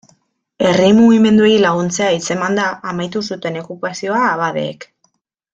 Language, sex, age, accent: Basque, female, 19-29, Mendebalekoa (Araba, Bizkaia, Gipuzkoako mendebaleko herri batzuk)